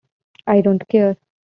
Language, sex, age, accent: English, female, 19-29, United States English